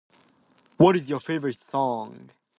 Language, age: English, 19-29